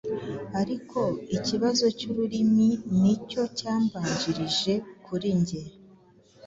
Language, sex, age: Kinyarwanda, female, 40-49